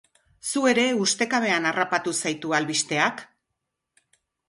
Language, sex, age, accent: Basque, female, 60-69, Mendebalekoa (Araba, Bizkaia, Gipuzkoako mendebaleko herri batzuk)